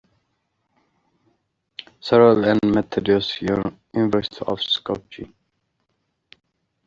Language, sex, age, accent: English, male, 30-39, Canadian English